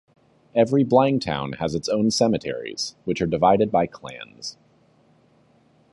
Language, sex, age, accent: English, male, 30-39, United States English